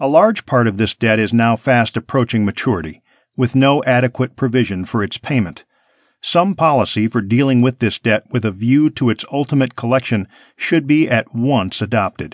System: none